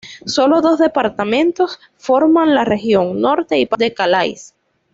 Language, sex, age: Spanish, female, 19-29